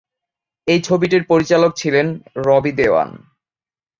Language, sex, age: Bengali, male, 19-29